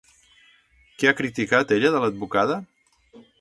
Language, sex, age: Catalan, male, 50-59